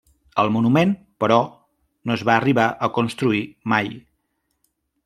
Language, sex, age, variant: Catalan, male, 40-49, Central